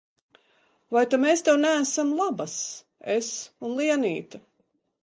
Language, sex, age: Latvian, female, 40-49